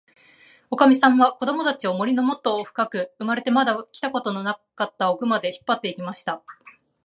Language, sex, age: Japanese, female, 30-39